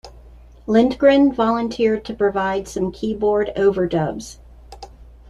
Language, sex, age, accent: English, female, 40-49, United States English